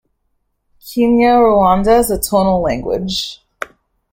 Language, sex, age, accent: English, female, 19-29, United States English